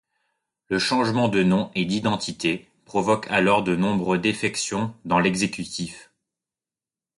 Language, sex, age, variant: French, male, 19-29, Français de métropole